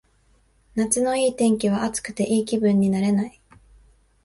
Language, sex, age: Japanese, female, 19-29